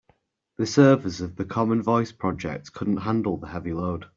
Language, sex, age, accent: English, male, 30-39, England English